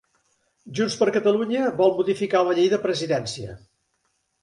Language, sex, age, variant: Catalan, male, 60-69, Central